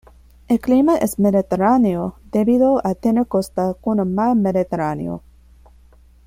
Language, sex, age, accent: Spanish, female, 19-29, España: Centro-Sur peninsular (Madrid, Toledo, Castilla-La Mancha)